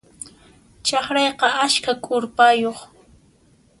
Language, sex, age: Puno Quechua, female, 19-29